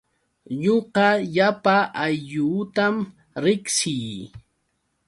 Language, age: Yauyos Quechua, 30-39